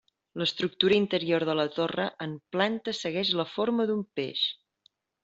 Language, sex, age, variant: Catalan, female, 30-39, Septentrional